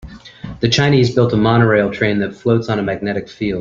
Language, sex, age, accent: English, male, 40-49, United States English